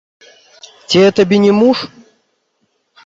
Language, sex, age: Belarusian, male, 19-29